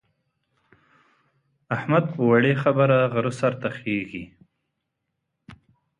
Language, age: Pashto, 30-39